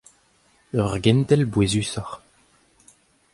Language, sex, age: Breton, male, 19-29